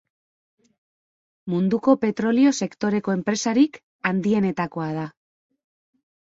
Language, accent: Basque, Erdialdekoa edo Nafarra (Gipuzkoa, Nafarroa)